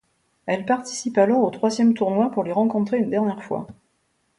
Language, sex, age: French, female, 50-59